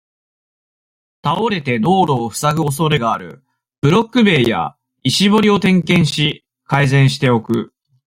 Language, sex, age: Japanese, male, 30-39